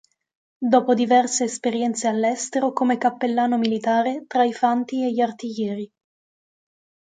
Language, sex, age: Italian, female, 19-29